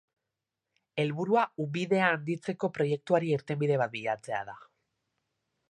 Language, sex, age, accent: Basque, male, 19-29, Erdialdekoa edo Nafarra (Gipuzkoa, Nafarroa)